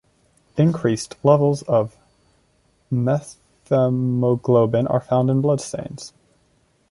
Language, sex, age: English, male, 19-29